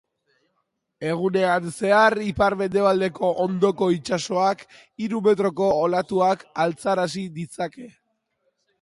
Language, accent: Basque, Mendebalekoa (Araba, Bizkaia, Gipuzkoako mendebaleko herri batzuk)